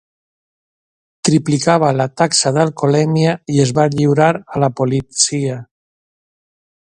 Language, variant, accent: Catalan, Valencià central, valencià